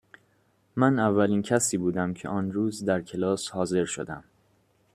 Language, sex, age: Persian, male, 19-29